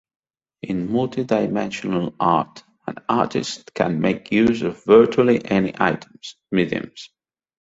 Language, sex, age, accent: English, male, 50-59, England English